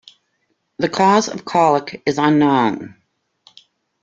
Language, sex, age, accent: English, female, 50-59, United States English